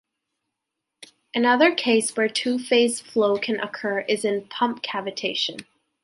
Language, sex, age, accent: English, female, 19-29, Canadian English